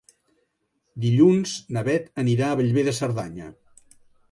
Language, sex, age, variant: Catalan, male, 60-69, Central